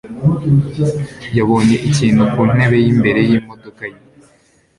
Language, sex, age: Kinyarwanda, male, 19-29